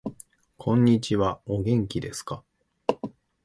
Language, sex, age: Japanese, male, 40-49